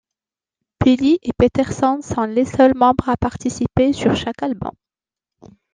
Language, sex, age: French, female, 30-39